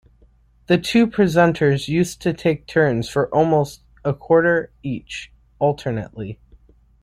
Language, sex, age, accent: English, male, 19-29, United States English